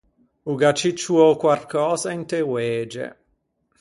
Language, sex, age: Ligurian, male, 30-39